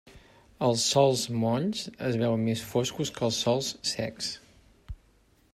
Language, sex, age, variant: Catalan, male, 40-49, Central